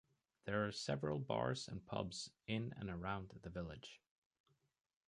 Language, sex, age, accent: English, male, 30-39, United States English